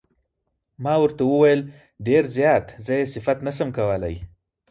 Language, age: Pashto, 19-29